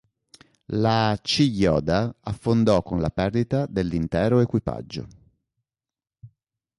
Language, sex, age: Italian, male, 30-39